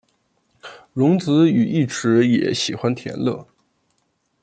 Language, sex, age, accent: Chinese, male, 30-39, 出生地：黑龙江省